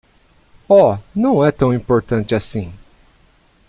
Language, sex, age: Portuguese, male, 30-39